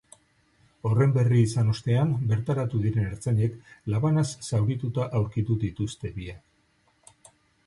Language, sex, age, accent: Basque, male, 50-59, Mendebalekoa (Araba, Bizkaia, Gipuzkoako mendebaleko herri batzuk)